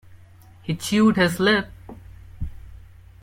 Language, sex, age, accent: English, male, 19-29, India and South Asia (India, Pakistan, Sri Lanka)